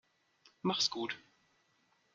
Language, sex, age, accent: German, male, 30-39, Deutschland Deutsch